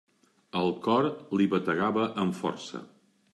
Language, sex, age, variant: Catalan, male, 50-59, Central